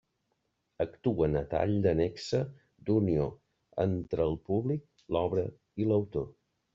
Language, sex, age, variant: Catalan, male, 40-49, Balear